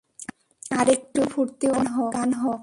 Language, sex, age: Bengali, female, 19-29